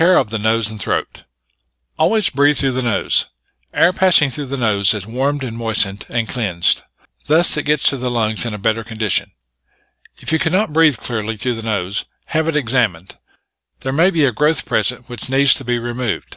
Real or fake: real